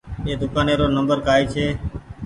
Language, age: Goaria, 19-29